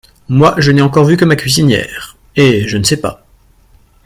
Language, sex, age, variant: French, male, 19-29, Français de métropole